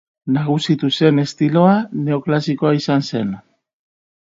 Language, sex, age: Basque, male, 30-39